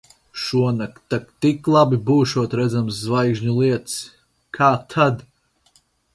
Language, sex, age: Latvian, male, 19-29